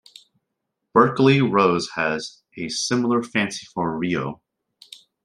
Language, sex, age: English, male, 19-29